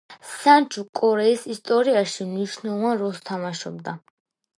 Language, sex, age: Georgian, female, under 19